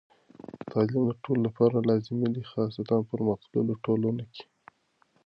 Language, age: Pashto, 30-39